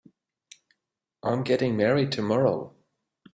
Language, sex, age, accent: English, male, 50-59, England English